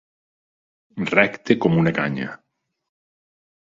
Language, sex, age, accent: Catalan, male, 40-49, valencià